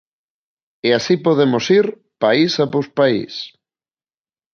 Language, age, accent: Galician, 30-39, Normativo (estándar)